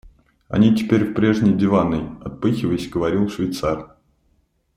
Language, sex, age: Russian, male, 30-39